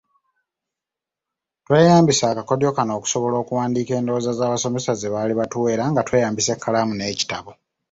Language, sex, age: Ganda, male, 19-29